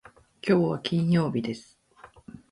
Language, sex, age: Japanese, female, 40-49